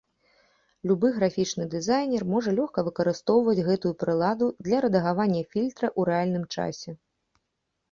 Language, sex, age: Belarusian, female, 30-39